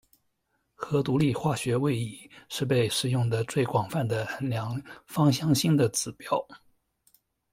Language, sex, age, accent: Chinese, male, 19-29, 出生地：江苏省